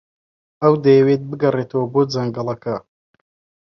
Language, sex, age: Central Kurdish, male, 19-29